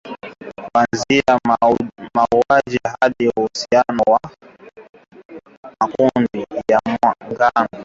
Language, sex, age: Swahili, male, 19-29